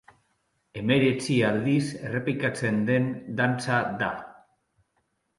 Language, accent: Basque, Mendebalekoa (Araba, Bizkaia, Gipuzkoako mendebaleko herri batzuk)